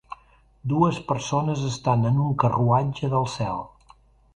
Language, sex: Catalan, male